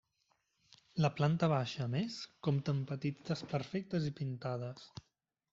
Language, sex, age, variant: Catalan, male, 19-29, Central